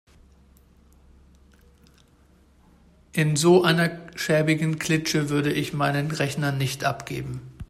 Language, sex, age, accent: German, male, 50-59, Deutschland Deutsch